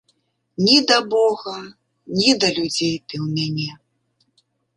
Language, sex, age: Belarusian, male, 40-49